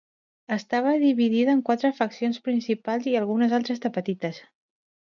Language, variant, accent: Catalan, Central, central